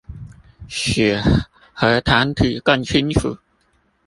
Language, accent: Chinese, 出生地：臺北市